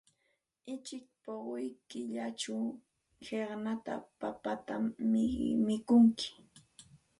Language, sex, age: Santa Ana de Tusi Pasco Quechua, female, 30-39